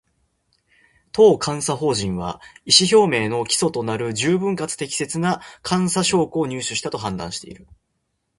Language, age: Japanese, 19-29